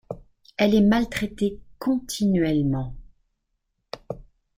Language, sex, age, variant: French, female, 50-59, Français de métropole